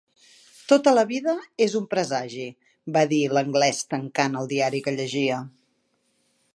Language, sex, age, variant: Catalan, female, 50-59, Central